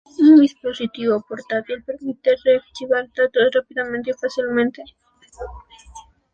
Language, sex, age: Spanish, female, 19-29